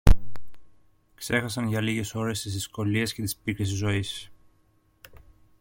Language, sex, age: Greek, male, 30-39